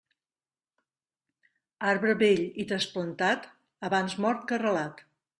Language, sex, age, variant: Catalan, female, 40-49, Central